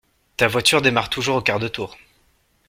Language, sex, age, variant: French, male, 19-29, Français de métropole